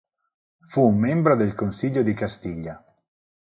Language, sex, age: Italian, male, 40-49